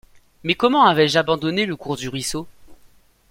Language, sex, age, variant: French, male, under 19, Français de métropole